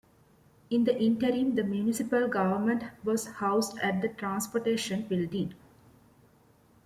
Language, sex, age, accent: English, female, 19-29, India and South Asia (India, Pakistan, Sri Lanka)